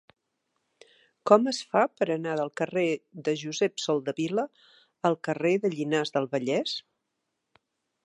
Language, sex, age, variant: Catalan, female, 50-59, Central